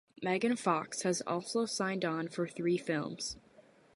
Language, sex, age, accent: English, female, under 19, United States English